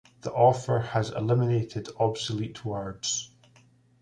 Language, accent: English, Scottish English